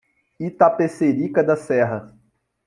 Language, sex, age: Portuguese, male, 19-29